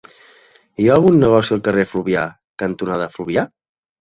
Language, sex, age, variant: Catalan, female, 30-39, Nord-Occidental